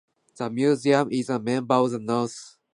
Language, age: English, 19-29